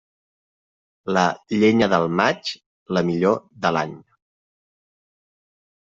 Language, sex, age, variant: Catalan, male, 30-39, Central